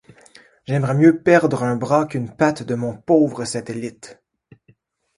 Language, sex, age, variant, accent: French, male, 40-49, Français d'Amérique du Nord, Français du Canada